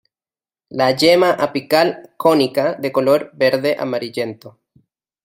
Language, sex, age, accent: Spanish, male, 19-29, Caribe: Cuba, Venezuela, Puerto Rico, República Dominicana, Panamá, Colombia caribeña, México caribeño, Costa del golfo de México